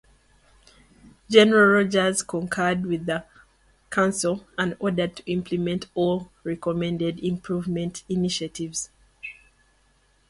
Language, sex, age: English, female, 19-29